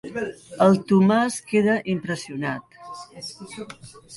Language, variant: Catalan, Septentrional